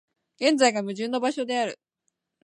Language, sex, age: Japanese, female, 19-29